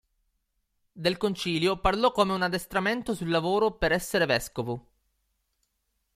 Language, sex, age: Italian, male, 19-29